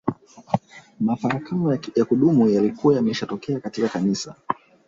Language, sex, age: Swahili, male, 19-29